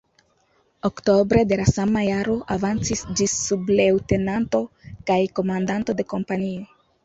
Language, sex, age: Esperanto, female, 19-29